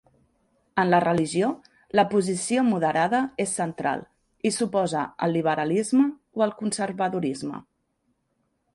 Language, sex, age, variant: Catalan, female, 40-49, Central